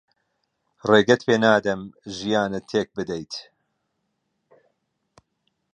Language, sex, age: Central Kurdish, male, 50-59